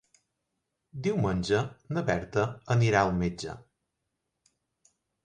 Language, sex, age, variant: Catalan, male, 50-59, Balear